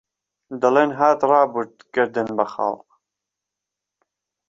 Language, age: Central Kurdish, 19-29